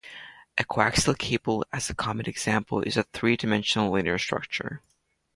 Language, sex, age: English, male, under 19